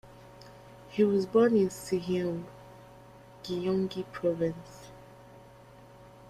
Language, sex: English, female